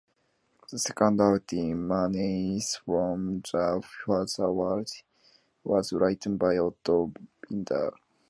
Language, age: English, 19-29